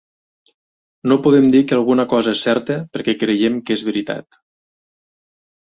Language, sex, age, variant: Catalan, male, 40-49, Nord-Occidental